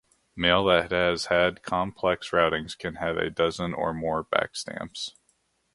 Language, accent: English, United States English